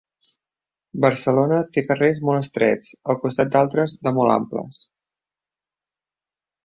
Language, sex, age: Catalan, male, 30-39